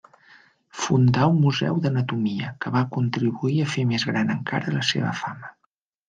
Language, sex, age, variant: Catalan, male, 40-49, Central